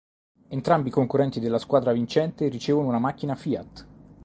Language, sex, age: Italian, male, 30-39